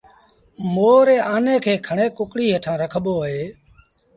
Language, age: Sindhi Bhil, 40-49